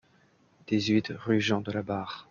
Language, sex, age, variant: French, male, 19-29, Français de métropole